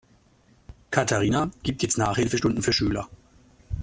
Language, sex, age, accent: German, male, 40-49, Deutschland Deutsch